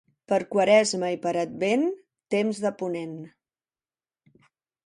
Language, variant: Catalan, Central